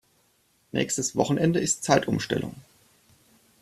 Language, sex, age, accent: German, male, 30-39, Deutschland Deutsch